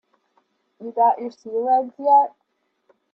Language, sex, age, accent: English, female, 19-29, United States English